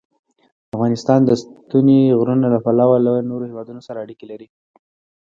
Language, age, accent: Pashto, 19-29, معیاري پښتو